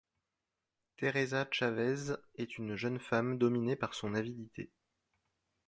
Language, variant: French, Français de métropole